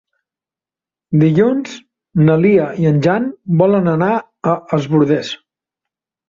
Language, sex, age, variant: Catalan, male, 30-39, Central